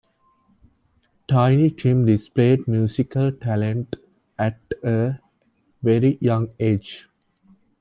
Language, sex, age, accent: English, male, 19-29, England English